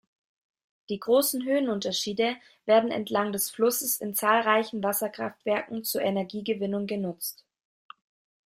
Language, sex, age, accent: German, female, 19-29, Deutschland Deutsch